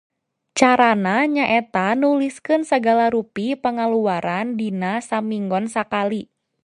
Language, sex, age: Sundanese, female, 19-29